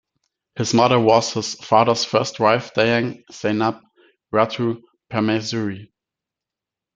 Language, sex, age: English, male, 19-29